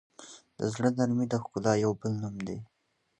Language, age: Pashto, 19-29